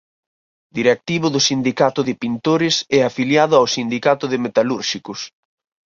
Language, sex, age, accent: Galician, male, 19-29, Normativo (estándar)